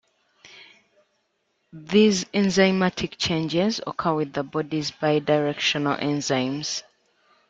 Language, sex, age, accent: English, female, 19-29, England English